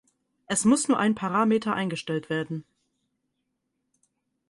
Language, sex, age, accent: German, female, 19-29, Deutschland Deutsch